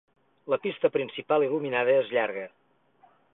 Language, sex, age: Catalan, male, 60-69